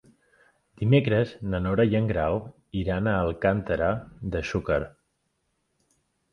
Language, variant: Catalan, Central